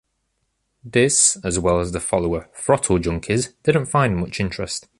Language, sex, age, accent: English, male, under 19, England English